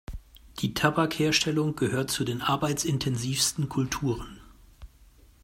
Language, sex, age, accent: German, male, 40-49, Deutschland Deutsch